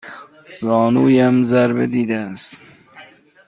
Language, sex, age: Persian, male, 30-39